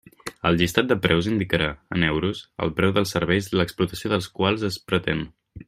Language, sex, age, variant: Catalan, male, 19-29, Central